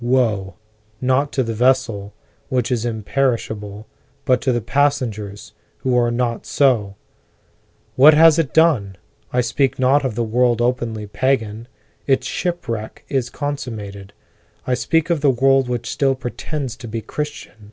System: none